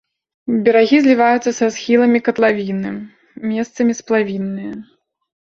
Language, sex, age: Belarusian, female, 30-39